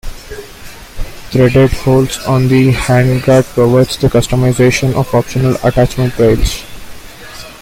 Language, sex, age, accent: English, male, 19-29, India and South Asia (India, Pakistan, Sri Lanka)